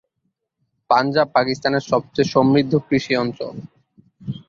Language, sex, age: Bengali, male, 19-29